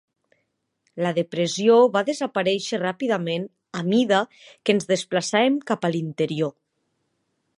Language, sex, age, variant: Catalan, female, 19-29, Nord-Occidental